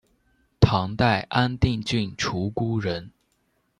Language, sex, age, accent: Chinese, male, under 19, 出生地：湖南省